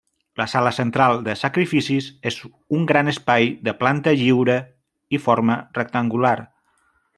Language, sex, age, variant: Catalan, male, 40-49, Central